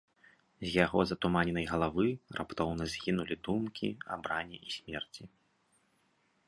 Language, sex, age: Belarusian, male, 30-39